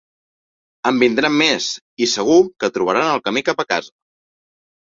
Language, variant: Catalan, Central